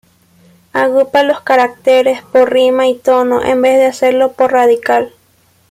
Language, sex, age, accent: Spanish, female, 19-29, Andino-Pacífico: Colombia, Perú, Ecuador, oeste de Bolivia y Venezuela andina